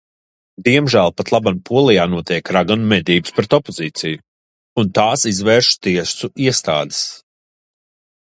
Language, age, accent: Latvian, 30-39, nav